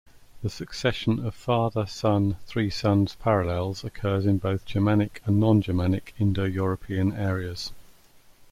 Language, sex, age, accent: English, male, 60-69, England English